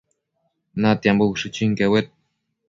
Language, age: Matsés, under 19